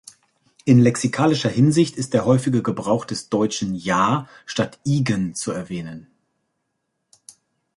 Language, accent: German, Deutschland Deutsch